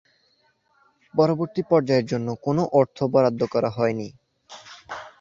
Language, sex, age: Bengali, male, under 19